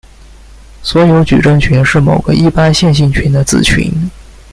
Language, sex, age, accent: Chinese, male, 19-29, 出生地：江苏省